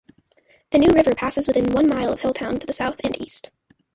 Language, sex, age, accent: English, female, under 19, United States English